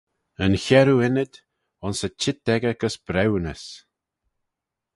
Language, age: Manx, 40-49